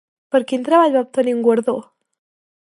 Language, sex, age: Catalan, female, 19-29